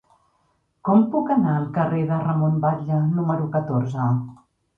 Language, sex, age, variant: Catalan, female, 50-59, Central